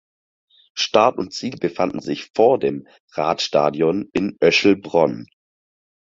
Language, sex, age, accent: German, male, 19-29, Deutschland Deutsch